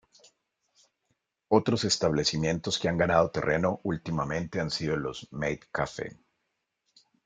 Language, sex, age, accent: Spanish, male, 40-49, Andino-Pacífico: Colombia, Perú, Ecuador, oeste de Bolivia y Venezuela andina